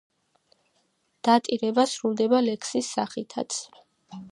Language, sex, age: Georgian, female, 19-29